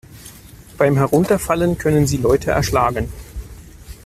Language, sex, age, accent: German, male, 30-39, Deutschland Deutsch